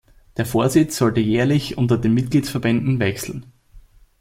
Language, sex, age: German, male, under 19